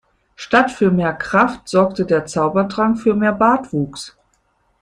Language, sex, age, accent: German, female, 50-59, Deutschland Deutsch